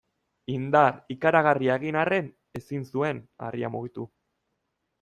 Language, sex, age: Basque, male, 30-39